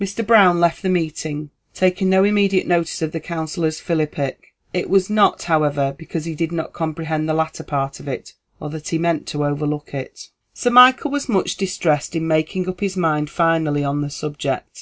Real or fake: real